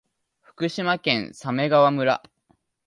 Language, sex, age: Japanese, male, 19-29